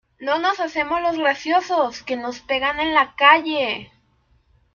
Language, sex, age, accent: Spanish, male, under 19, México